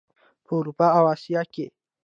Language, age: Pashto, 19-29